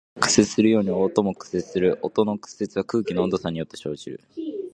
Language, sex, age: Japanese, male, 19-29